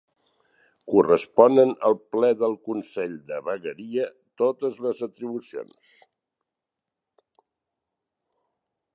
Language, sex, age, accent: Catalan, male, 60-69, Barceloní